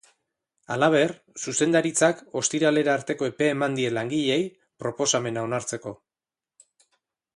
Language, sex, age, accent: Basque, male, 40-49, Erdialdekoa edo Nafarra (Gipuzkoa, Nafarroa)